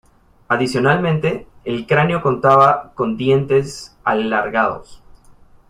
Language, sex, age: Spanish, male, 30-39